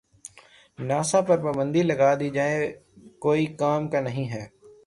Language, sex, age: Urdu, male, 19-29